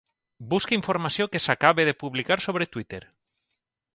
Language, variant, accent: Catalan, Valencià meridional, valencià